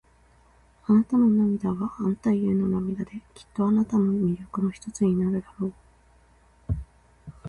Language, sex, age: Japanese, female, 30-39